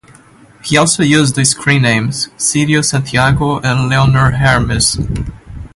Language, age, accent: English, under 19, United States English